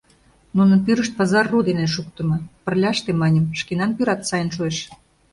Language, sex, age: Mari, female, 50-59